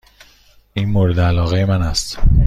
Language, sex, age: Persian, male, 30-39